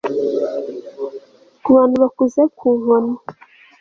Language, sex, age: Kinyarwanda, female, 19-29